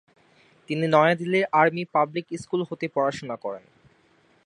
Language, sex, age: Bengali, male, 19-29